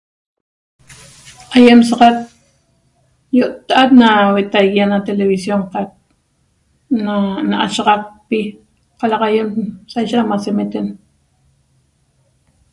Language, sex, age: Toba, female, 40-49